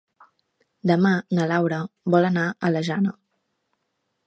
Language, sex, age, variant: Catalan, female, 19-29, Central